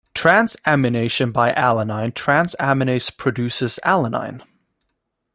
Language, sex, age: English, male, 19-29